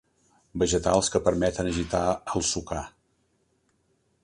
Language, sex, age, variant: Catalan, male, 60-69, Central